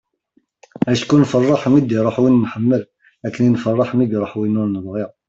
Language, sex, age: Kabyle, male, 30-39